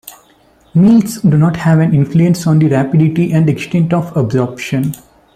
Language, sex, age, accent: English, male, 19-29, India and South Asia (India, Pakistan, Sri Lanka)